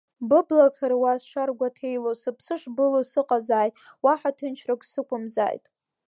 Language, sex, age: Abkhazian, female, 19-29